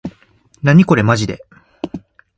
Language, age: Japanese, under 19